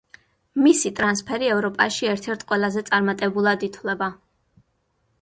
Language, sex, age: Georgian, female, 19-29